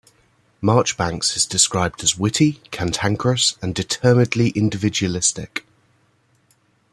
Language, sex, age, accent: English, male, 19-29, England English